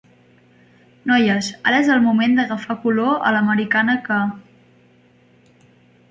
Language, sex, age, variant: Catalan, female, 19-29, Central